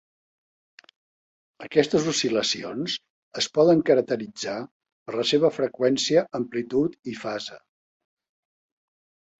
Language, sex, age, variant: Catalan, male, 70-79, Central